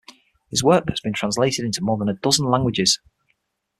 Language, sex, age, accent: English, male, 40-49, England English